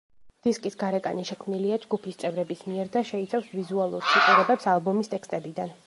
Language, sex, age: Georgian, female, 19-29